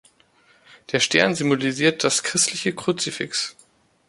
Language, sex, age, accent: German, male, 30-39, Deutschland Deutsch